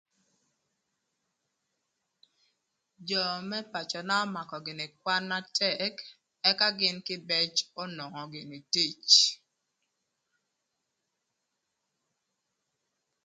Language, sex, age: Thur, female, 30-39